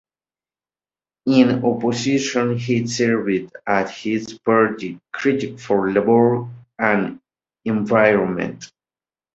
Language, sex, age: English, male, 30-39